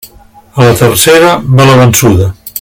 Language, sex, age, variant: Catalan, male, 70-79, Central